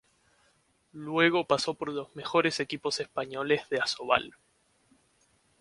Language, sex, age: Spanish, male, 19-29